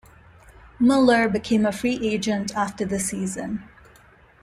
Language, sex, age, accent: English, female, 30-39, India and South Asia (India, Pakistan, Sri Lanka)